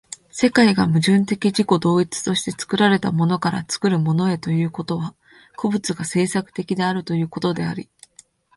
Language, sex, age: Japanese, female, 19-29